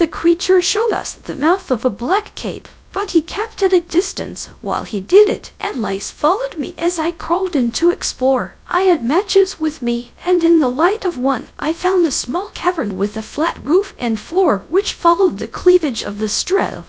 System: TTS, GradTTS